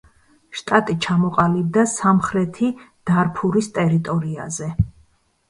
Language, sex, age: Georgian, female, 40-49